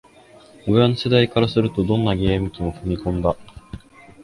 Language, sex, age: Japanese, male, under 19